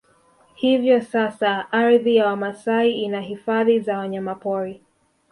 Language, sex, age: Swahili, female, 19-29